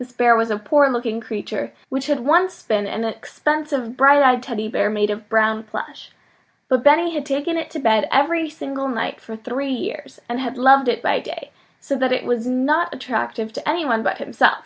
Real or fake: real